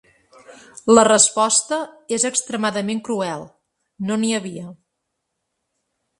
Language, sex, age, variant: Catalan, female, 40-49, Central